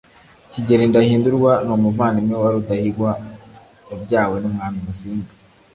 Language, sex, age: Kinyarwanda, male, 19-29